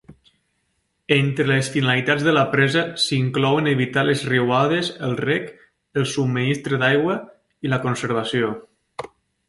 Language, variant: Catalan, Nord-Occidental